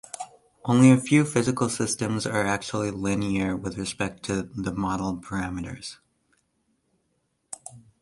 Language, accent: English, United States English